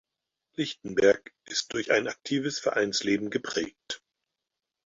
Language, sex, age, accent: German, male, 50-59, Deutschland Deutsch